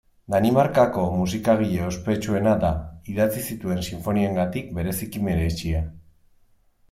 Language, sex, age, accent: Basque, male, 30-39, Mendebalekoa (Araba, Bizkaia, Gipuzkoako mendebaleko herri batzuk)